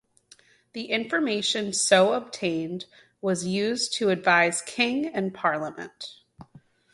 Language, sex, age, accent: English, female, 30-39, United States English